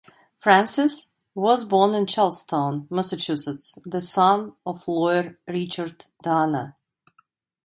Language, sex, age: English, female, 50-59